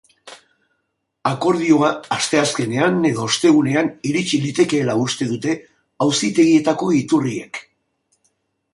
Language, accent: Basque, Mendebalekoa (Araba, Bizkaia, Gipuzkoako mendebaleko herri batzuk)